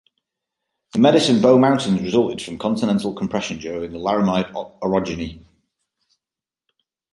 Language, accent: English, England English